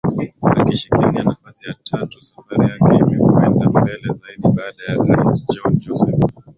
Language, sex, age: Swahili, male, 19-29